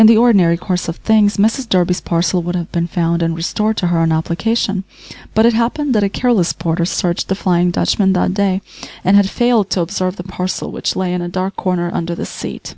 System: none